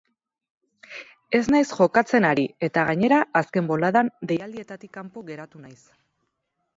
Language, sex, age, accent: Basque, female, 30-39, Erdialdekoa edo Nafarra (Gipuzkoa, Nafarroa)